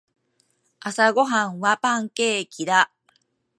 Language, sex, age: Japanese, female, 50-59